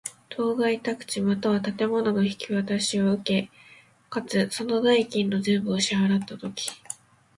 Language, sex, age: Japanese, female, 19-29